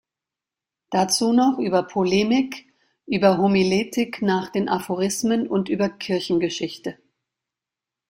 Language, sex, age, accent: German, female, 60-69, Deutschland Deutsch